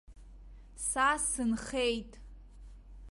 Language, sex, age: Abkhazian, female, under 19